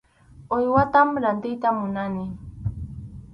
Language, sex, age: Arequipa-La Unión Quechua, female, under 19